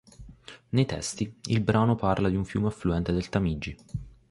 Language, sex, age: Italian, male, 19-29